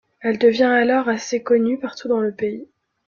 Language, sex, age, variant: French, female, 19-29, Français de métropole